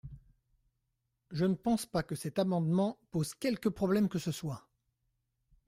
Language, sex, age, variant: French, male, 40-49, Français de métropole